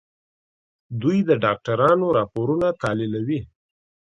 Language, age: Pashto, 30-39